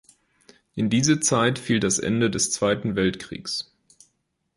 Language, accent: German, Deutschland Deutsch